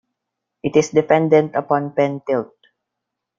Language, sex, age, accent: English, male, under 19, Filipino